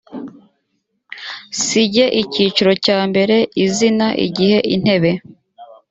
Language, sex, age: Kinyarwanda, female, 30-39